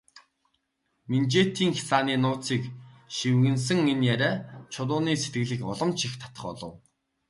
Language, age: Mongolian, 19-29